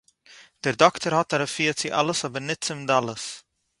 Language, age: Yiddish, under 19